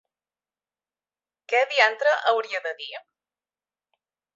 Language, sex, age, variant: Catalan, female, 30-39, Central